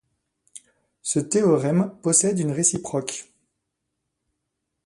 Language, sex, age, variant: French, male, 40-49, Français de métropole